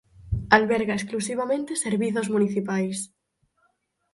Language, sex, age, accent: Galician, female, 19-29, Normativo (estándar)